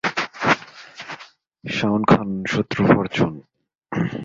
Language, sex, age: Bengali, male, 19-29